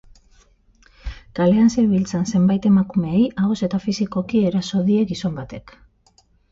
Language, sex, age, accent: Basque, female, 40-49, Mendebalekoa (Araba, Bizkaia, Gipuzkoako mendebaleko herri batzuk); Batua